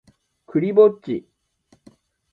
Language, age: Japanese, 60-69